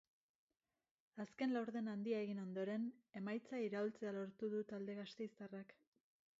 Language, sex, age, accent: Basque, female, 30-39, Mendebalekoa (Araba, Bizkaia, Gipuzkoako mendebaleko herri batzuk)